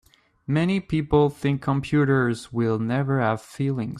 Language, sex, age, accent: English, male, 19-29, Canadian English